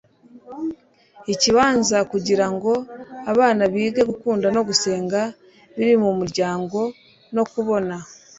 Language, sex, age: Kinyarwanda, male, 30-39